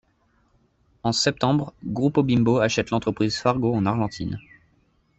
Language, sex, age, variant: French, male, under 19, Français de métropole